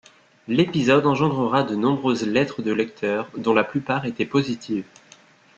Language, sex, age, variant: French, male, 30-39, Français de métropole